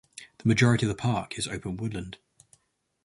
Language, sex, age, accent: English, male, 30-39, England English